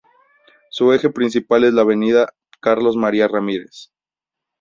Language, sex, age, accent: Spanish, male, 19-29, México